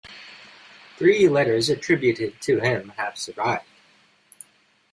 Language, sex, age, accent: English, male, 19-29, United States English